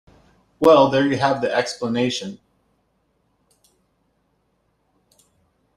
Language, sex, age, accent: English, male, 40-49, United States English